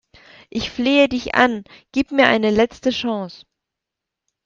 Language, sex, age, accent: German, female, 30-39, Deutschland Deutsch